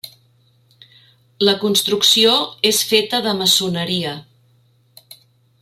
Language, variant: Catalan, Central